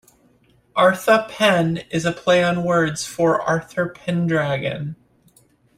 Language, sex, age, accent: English, female, 30-39, United States English